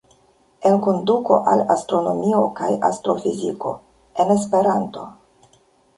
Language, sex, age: Esperanto, female, 30-39